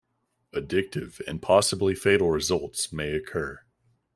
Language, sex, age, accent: English, male, 19-29, United States English